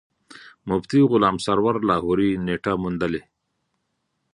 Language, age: Pashto, 40-49